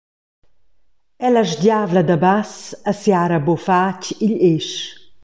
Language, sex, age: Romansh, female, 40-49